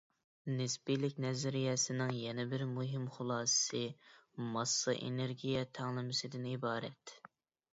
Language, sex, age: Uyghur, male, 19-29